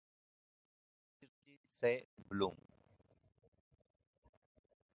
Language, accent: Spanish, Andino-Pacífico: Colombia, Perú, Ecuador, oeste de Bolivia y Venezuela andina